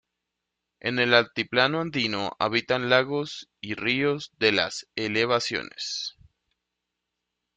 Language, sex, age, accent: Spanish, male, 30-39, Caribe: Cuba, Venezuela, Puerto Rico, República Dominicana, Panamá, Colombia caribeña, México caribeño, Costa del golfo de México